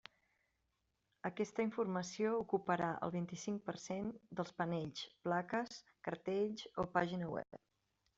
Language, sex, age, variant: Catalan, female, 30-39, Central